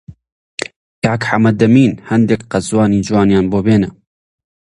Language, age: Central Kurdish, 19-29